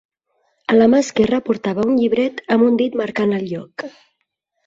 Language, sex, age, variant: Catalan, female, 30-39, Central